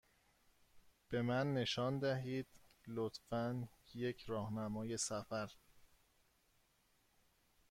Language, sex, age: Persian, male, 30-39